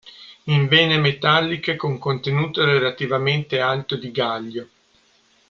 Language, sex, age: Italian, male, 30-39